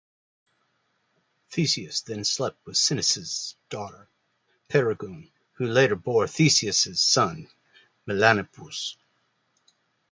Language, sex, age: English, male, 50-59